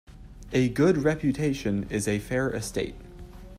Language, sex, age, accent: English, male, 19-29, United States English